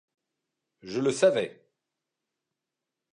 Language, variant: French, Français de métropole